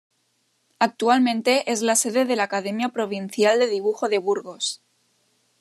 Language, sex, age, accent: Spanish, female, under 19, España: Norte peninsular (Asturias, Castilla y León, Cantabria, País Vasco, Navarra, Aragón, La Rioja, Guadalajara, Cuenca)